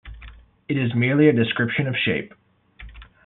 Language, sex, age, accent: English, male, 30-39, United States English